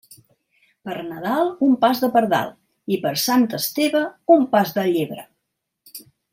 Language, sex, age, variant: Catalan, female, 60-69, Central